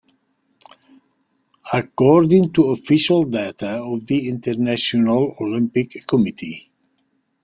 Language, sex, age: English, male, 60-69